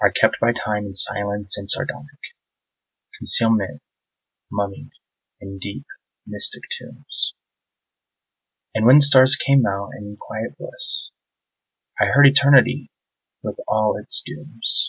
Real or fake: real